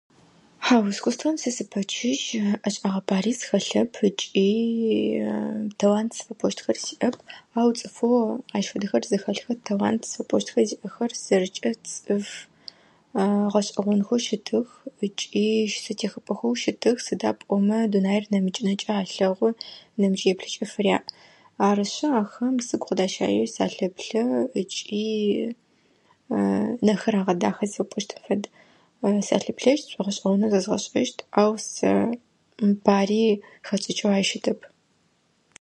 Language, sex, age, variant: Adyghe, female, 19-29, Адыгабзэ (Кирил, пстэумэ зэдыряе)